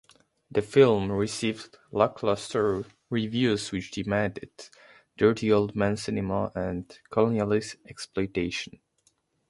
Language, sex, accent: English, male, United States English